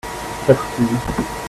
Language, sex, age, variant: French, male, 19-29, Français de métropole